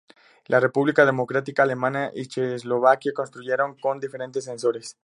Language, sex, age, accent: Spanish, male, 19-29, México